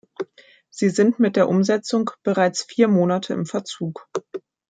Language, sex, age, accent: German, female, 30-39, Deutschland Deutsch